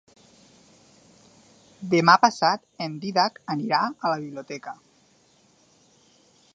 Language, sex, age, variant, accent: Catalan, male, 30-39, Valencià meridional, valencià